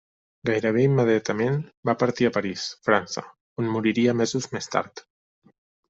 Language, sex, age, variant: Catalan, male, 19-29, Central